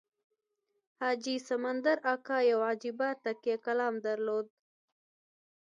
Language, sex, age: Pashto, female, under 19